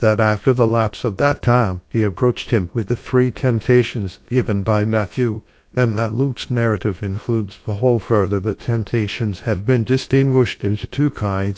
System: TTS, GlowTTS